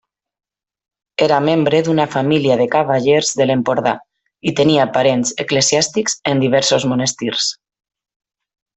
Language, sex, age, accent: Catalan, female, 30-39, valencià